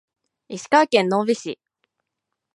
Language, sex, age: Japanese, female, 19-29